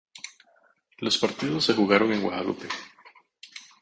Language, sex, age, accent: Spanish, male, 30-39, América central